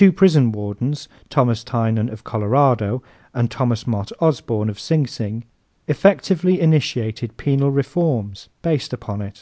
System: none